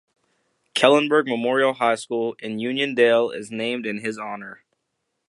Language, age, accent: English, under 19, United States English